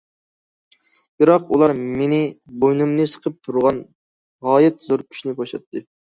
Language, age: Uyghur, 19-29